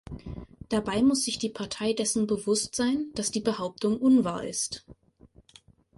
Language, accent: German, Deutschland Deutsch